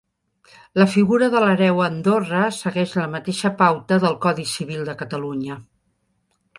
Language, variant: Catalan, Central